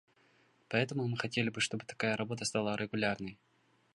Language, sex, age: Russian, male, under 19